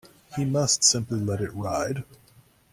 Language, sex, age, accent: English, male, 30-39, United States English